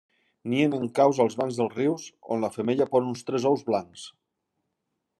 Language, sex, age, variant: Catalan, male, 40-49, Central